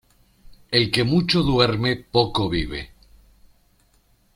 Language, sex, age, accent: Spanish, male, 50-59, Rioplatense: Argentina, Uruguay, este de Bolivia, Paraguay